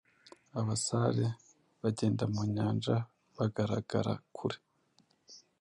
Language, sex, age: Kinyarwanda, male, 19-29